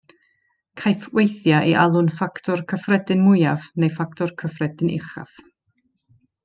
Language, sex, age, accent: Welsh, female, 30-39, Y Deyrnas Unedig Cymraeg